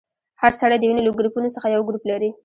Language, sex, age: Pashto, female, 19-29